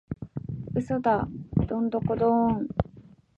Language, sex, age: Japanese, female, 19-29